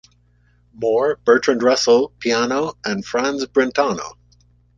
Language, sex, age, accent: English, male, 40-49, United States English